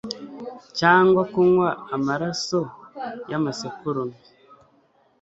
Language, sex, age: Kinyarwanda, male, 30-39